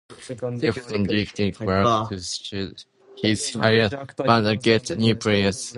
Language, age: English, 19-29